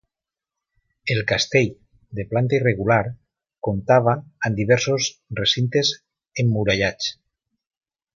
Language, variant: Catalan, Valencià meridional